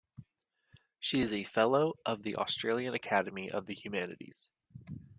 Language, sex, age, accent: English, male, 19-29, United States English